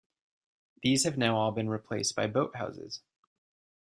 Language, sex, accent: English, male, United States English